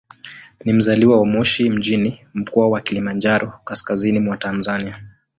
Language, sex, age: Swahili, male, 19-29